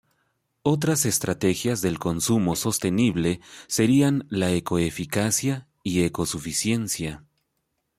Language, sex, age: Spanish, male, 40-49